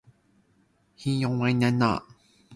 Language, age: Cantonese, 19-29